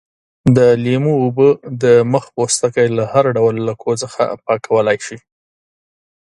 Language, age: Pashto, 30-39